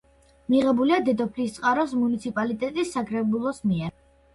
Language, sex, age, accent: Georgian, female, under 19, მშვიდი